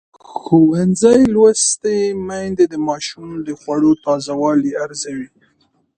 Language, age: Pashto, 19-29